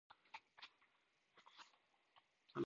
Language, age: Japanese, 19-29